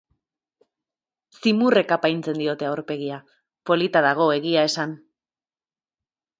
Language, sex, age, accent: Basque, female, 30-39, Erdialdekoa edo Nafarra (Gipuzkoa, Nafarroa)